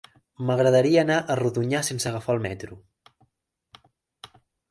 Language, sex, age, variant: Catalan, male, 19-29, Central